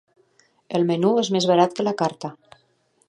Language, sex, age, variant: Catalan, female, 50-59, Nord-Occidental